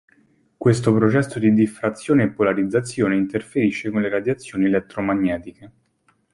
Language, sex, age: Italian, male, 19-29